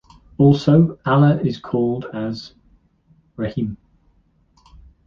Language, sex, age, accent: English, male, 19-29, England English